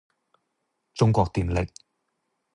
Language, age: Cantonese, 40-49